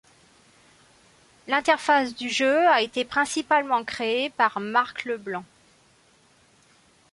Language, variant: French, Français de métropole